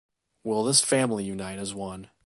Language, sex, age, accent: English, male, 30-39, United States English